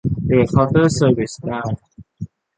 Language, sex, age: Thai, male, under 19